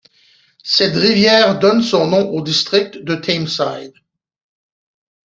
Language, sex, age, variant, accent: French, male, 40-49, Français d'Amérique du Nord, Français du Canada